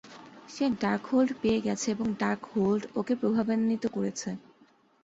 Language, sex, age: Bengali, female, 19-29